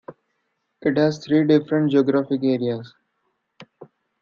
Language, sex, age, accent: English, male, 19-29, India and South Asia (India, Pakistan, Sri Lanka)